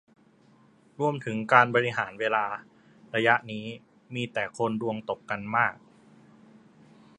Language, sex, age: Thai, male, 19-29